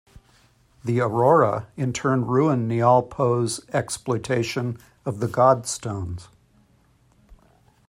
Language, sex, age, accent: English, male, 50-59, United States English